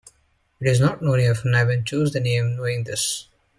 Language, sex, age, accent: English, male, 30-39, England English